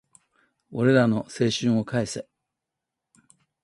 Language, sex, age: Japanese, male, 70-79